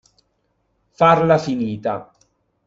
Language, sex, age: Italian, male, 30-39